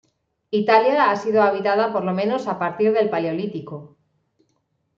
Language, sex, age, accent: Spanish, female, 40-49, España: Norte peninsular (Asturias, Castilla y León, Cantabria, País Vasco, Navarra, Aragón, La Rioja, Guadalajara, Cuenca)